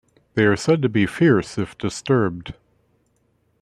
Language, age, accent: English, 40-49, United States English